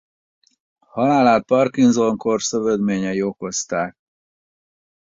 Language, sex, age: Hungarian, male, 40-49